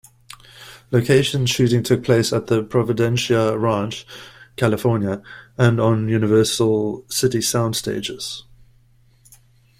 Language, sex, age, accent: English, male, 30-39, Southern African (South Africa, Zimbabwe, Namibia)